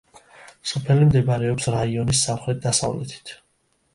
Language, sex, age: Georgian, male, 19-29